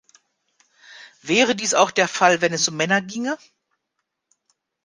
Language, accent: German, Deutschland Deutsch